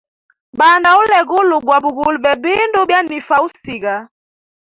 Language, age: Hemba, 30-39